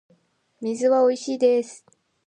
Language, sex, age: Japanese, female, 19-29